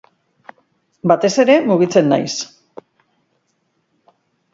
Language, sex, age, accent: Basque, female, 50-59, Mendebalekoa (Araba, Bizkaia, Gipuzkoako mendebaleko herri batzuk)